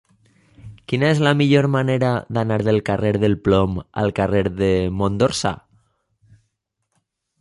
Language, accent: Catalan, valencià